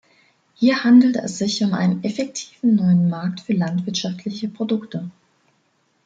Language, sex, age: German, female, 19-29